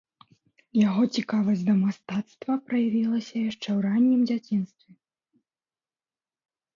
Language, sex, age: Belarusian, female, under 19